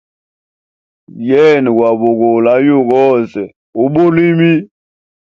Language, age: Hemba, 30-39